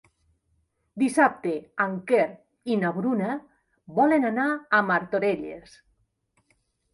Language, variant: Catalan, Central